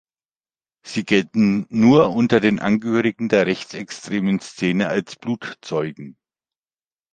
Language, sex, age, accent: German, male, 50-59, Deutschland Deutsch